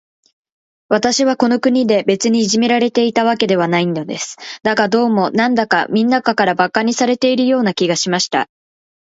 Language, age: Japanese, 19-29